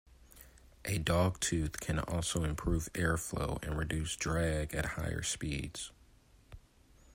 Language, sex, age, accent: English, male, 19-29, United States English